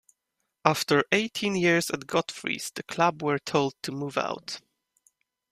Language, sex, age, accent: English, male, 19-29, England English